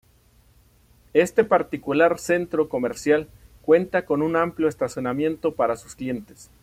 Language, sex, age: Spanish, male, 40-49